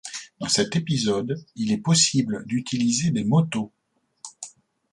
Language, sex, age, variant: French, male, 40-49, Français de métropole